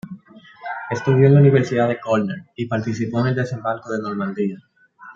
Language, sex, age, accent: Spanish, male, 19-29, Caribe: Cuba, Venezuela, Puerto Rico, República Dominicana, Panamá, Colombia caribeña, México caribeño, Costa del golfo de México